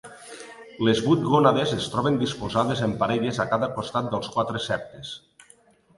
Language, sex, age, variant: Catalan, male, 40-49, Nord-Occidental